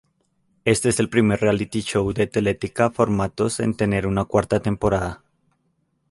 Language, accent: Spanish, Andino-Pacífico: Colombia, Perú, Ecuador, oeste de Bolivia y Venezuela andina